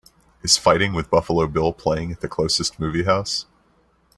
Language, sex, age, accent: English, male, 19-29, United States English